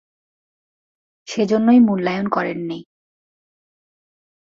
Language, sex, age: Bengali, female, 19-29